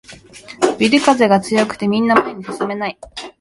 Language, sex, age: Japanese, female, 19-29